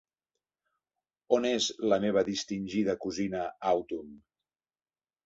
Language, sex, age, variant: Catalan, male, 40-49, Central